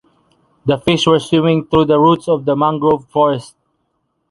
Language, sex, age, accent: English, male, 19-29, Filipino